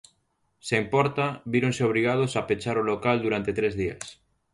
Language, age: Galician, 19-29